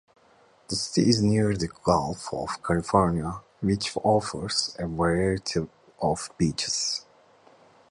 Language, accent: English, United States English